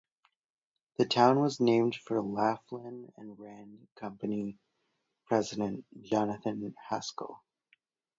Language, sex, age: English, male, 19-29